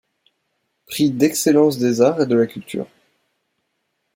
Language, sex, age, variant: French, male, 19-29, Français de métropole